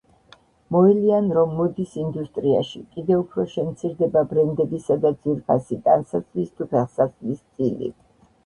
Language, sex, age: Georgian, female, 70-79